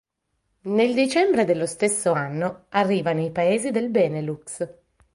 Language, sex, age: Italian, female, 30-39